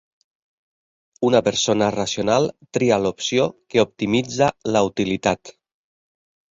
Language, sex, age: Catalan, male, 40-49